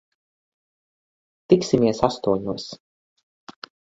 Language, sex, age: Latvian, female, 30-39